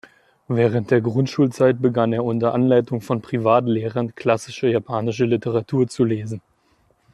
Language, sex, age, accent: German, male, 19-29, Deutschland Deutsch